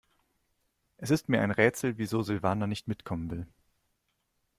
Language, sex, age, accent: German, male, 19-29, Deutschland Deutsch